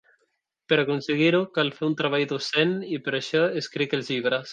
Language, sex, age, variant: Catalan, male, 19-29, Central